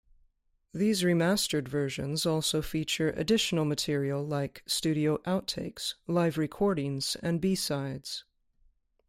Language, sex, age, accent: English, female, 30-39, United States English